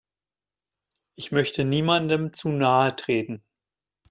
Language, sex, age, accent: German, male, 50-59, Deutschland Deutsch